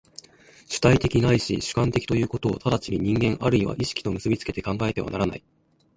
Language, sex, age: Japanese, female, 19-29